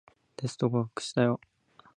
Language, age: Japanese, 19-29